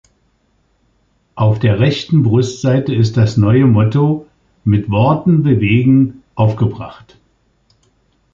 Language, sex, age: German, male, 60-69